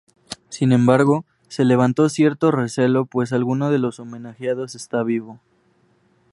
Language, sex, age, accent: Spanish, male, 19-29, México